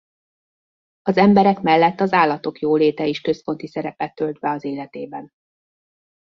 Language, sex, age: Hungarian, female, 40-49